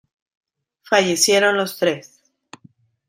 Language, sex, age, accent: Spanish, female, 30-39, México